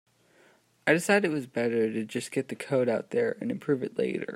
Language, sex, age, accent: English, male, under 19, United States English